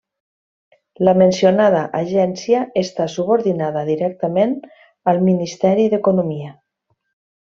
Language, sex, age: Catalan, female, 50-59